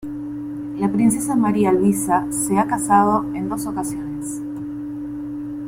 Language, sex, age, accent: Spanish, female, 30-39, Rioplatense: Argentina, Uruguay, este de Bolivia, Paraguay